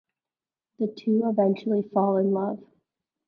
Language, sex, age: English, female, 19-29